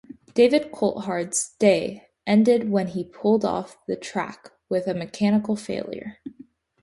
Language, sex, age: English, female, under 19